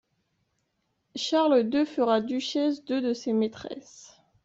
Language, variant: French, Français de métropole